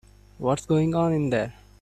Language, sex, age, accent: English, male, 19-29, India and South Asia (India, Pakistan, Sri Lanka)